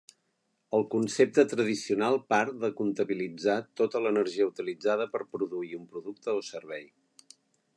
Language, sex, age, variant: Catalan, male, 50-59, Central